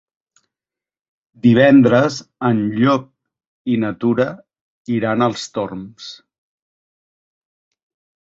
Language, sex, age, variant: Catalan, male, 50-59, Central